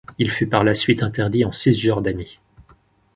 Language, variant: French, Français de métropole